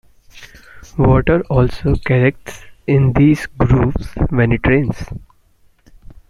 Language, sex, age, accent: English, male, under 19, India and South Asia (India, Pakistan, Sri Lanka)